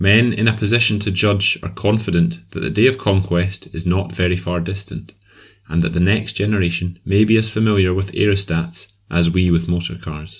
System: none